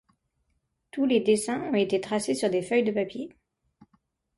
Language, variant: French, Français de métropole